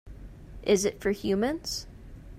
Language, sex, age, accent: English, female, 19-29, United States English